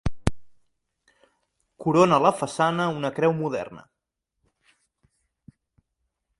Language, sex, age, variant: Catalan, male, 19-29, Central